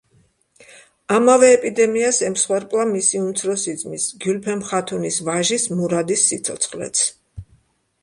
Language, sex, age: Georgian, female, 60-69